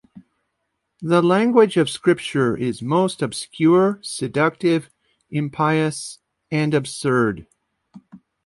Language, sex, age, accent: English, male, 50-59, United States English